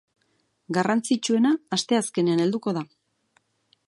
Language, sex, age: Basque, female, 40-49